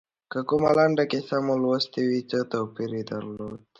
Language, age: Pashto, under 19